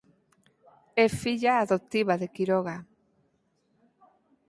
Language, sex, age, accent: Galician, female, 50-59, Normativo (estándar)